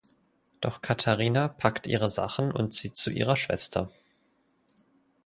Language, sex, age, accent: German, male, 19-29, Deutschland Deutsch